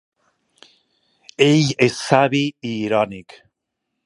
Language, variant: Catalan, Central